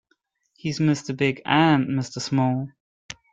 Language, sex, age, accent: English, male, 30-39, England English